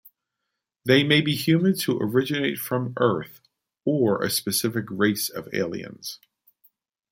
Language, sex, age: English, male, 50-59